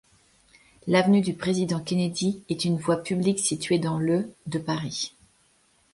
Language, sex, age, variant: French, female, 30-39, Français de métropole